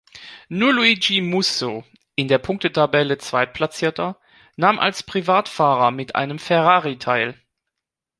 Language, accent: German, Deutschland Deutsch